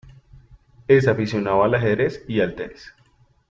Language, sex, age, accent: Spanish, male, 19-29, Andino-Pacífico: Colombia, Perú, Ecuador, oeste de Bolivia y Venezuela andina